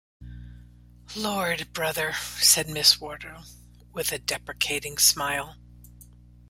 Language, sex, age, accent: English, female, 60-69, United States English